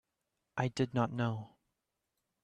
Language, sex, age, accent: English, male, 19-29, United States English